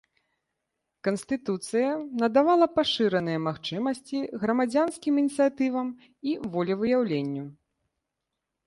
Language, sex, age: Belarusian, female, 30-39